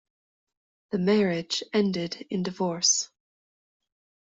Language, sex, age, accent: English, female, 30-39, Canadian English